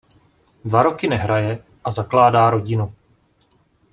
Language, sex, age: Czech, male, 30-39